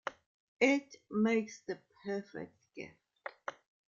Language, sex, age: English, female, 70-79